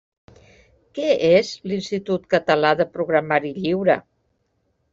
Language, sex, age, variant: Catalan, female, 60-69, Central